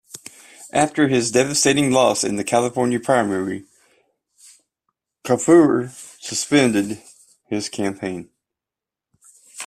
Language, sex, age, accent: English, male, 50-59, United States English